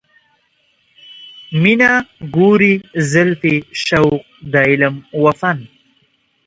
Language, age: Pashto, 19-29